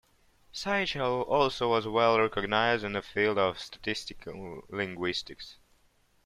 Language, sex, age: English, male, under 19